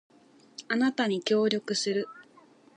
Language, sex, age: Japanese, female, 19-29